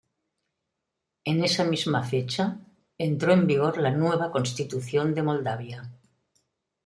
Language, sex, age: Spanish, female, 70-79